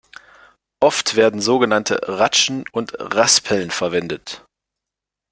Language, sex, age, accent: German, male, 30-39, Deutschland Deutsch